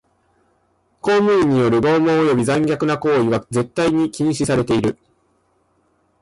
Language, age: Japanese, 19-29